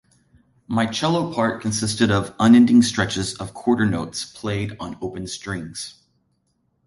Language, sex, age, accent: English, male, 40-49, United States English